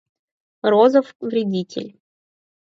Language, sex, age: Mari, female, under 19